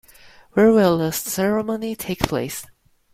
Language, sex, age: English, male, 19-29